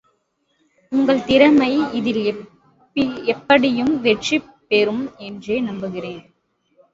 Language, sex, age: Tamil, female, 19-29